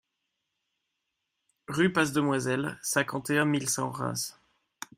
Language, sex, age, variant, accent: French, male, 19-29, Français d'Europe, Français de Belgique